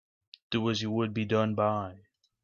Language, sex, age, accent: English, male, 19-29, United States English